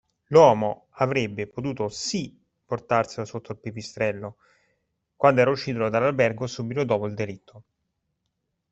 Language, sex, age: Italian, male, 30-39